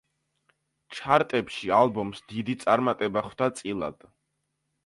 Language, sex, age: Georgian, male, under 19